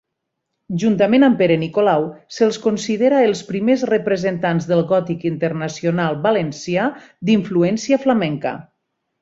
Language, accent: Catalan, Ebrenc